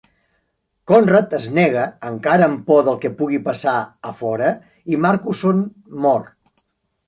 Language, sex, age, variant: Catalan, male, 60-69, Central